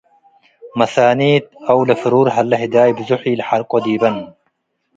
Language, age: Tigre, 19-29